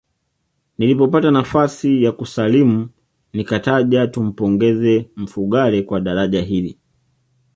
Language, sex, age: Swahili, male, 19-29